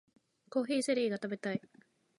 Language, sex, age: Japanese, female, under 19